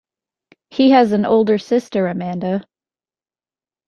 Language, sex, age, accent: English, female, 19-29, United States English